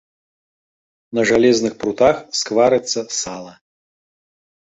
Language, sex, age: Belarusian, male, 40-49